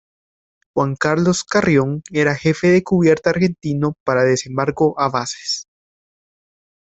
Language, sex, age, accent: Spanish, male, 19-29, América central